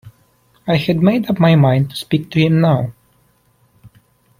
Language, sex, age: English, male, 19-29